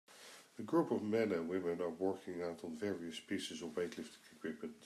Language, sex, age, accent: English, male, 40-49, Australian English